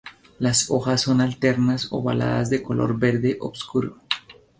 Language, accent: Spanish, Andino-Pacífico: Colombia, Perú, Ecuador, oeste de Bolivia y Venezuela andina